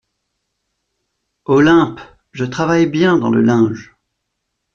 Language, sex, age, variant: French, male, 40-49, Français de métropole